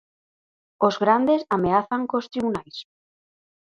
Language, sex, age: Galician, female, 19-29